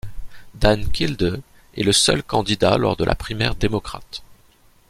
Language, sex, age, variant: French, male, 30-39, Français de métropole